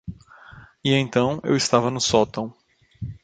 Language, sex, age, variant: Portuguese, male, 30-39, Portuguese (Brasil)